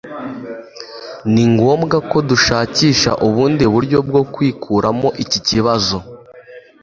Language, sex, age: Kinyarwanda, male, under 19